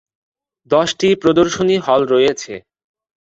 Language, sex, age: Bengali, male, 19-29